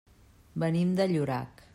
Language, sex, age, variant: Catalan, female, 50-59, Central